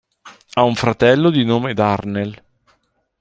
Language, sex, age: Italian, male, 40-49